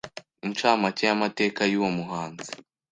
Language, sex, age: Kinyarwanda, male, under 19